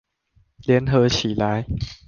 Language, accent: Chinese, 出生地：桃園市